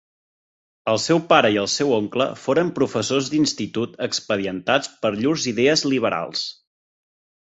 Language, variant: Catalan, Central